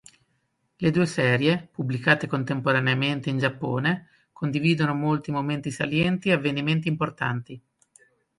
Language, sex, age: Italian, male, 40-49